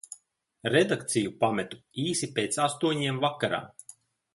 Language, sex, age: Latvian, male, 40-49